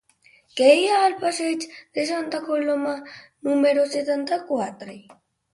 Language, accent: Catalan, valencià